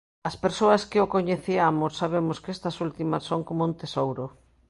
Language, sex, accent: Galician, female, Normativo (estándar)